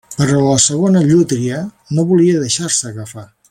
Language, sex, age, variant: Catalan, male, 50-59, Septentrional